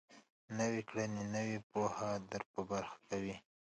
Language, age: Pashto, 19-29